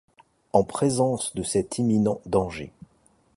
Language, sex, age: French, male, 40-49